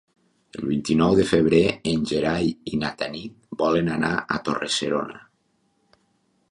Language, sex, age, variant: Catalan, male, 40-49, Nord-Occidental